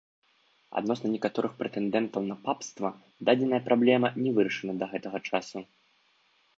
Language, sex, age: Belarusian, male, 19-29